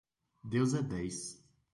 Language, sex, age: Portuguese, male, 19-29